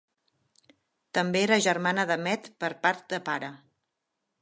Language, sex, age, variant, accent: Catalan, female, 50-59, Central, central